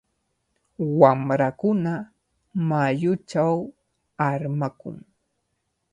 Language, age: Cajatambo North Lima Quechua, 19-29